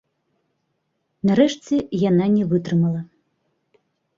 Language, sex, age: Belarusian, female, 40-49